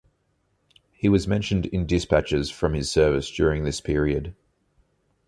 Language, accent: English, Australian English